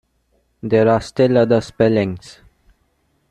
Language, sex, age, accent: English, male, 19-29, India and South Asia (India, Pakistan, Sri Lanka)